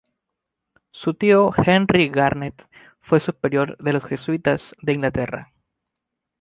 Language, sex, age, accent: Spanish, male, 19-29, México